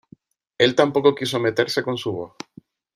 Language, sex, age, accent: Spanish, male, 30-39, España: Islas Canarias